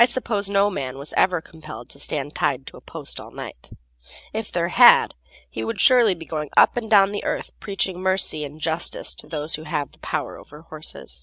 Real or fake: real